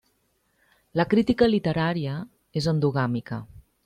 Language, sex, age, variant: Catalan, female, 30-39, Central